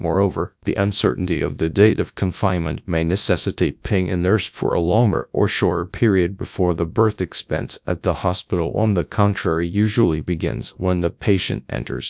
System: TTS, GradTTS